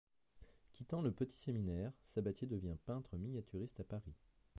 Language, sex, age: French, male, 30-39